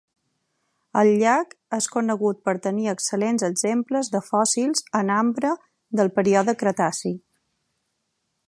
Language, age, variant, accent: Catalan, 30-39, Balear, balear; Palma